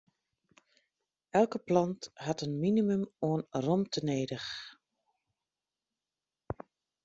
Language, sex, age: Western Frisian, female, 50-59